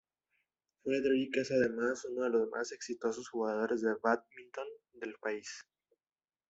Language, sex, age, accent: Spanish, male, 19-29, México